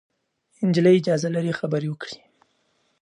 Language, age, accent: Pashto, 19-29, پکتیا ولایت، احمدزی